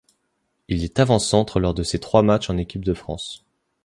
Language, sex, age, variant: French, male, 19-29, Français de métropole